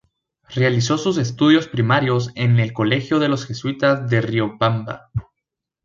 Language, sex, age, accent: Spanish, male, 19-29, América central